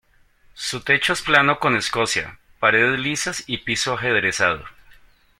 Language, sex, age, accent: Spanish, male, 40-49, Andino-Pacífico: Colombia, Perú, Ecuador, oeste de Bolivia y Venezuela andina